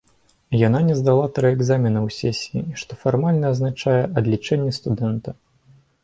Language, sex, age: Belarusian, male, under 19